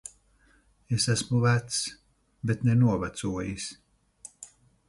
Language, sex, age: Latvian, male, 50-59